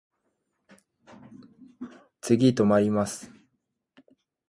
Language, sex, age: Japanese, male, 19-29